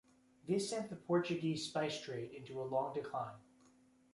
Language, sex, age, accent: English, male, 19-29, United States English